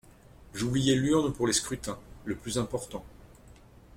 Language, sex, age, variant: French, male, 40-49, Français de métropole